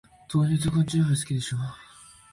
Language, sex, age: Japanese, male, 19-29